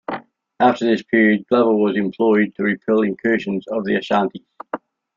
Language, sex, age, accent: English, male, 70-79, Australian English